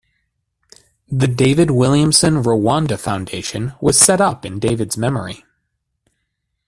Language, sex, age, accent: English, male, 30-39, United States English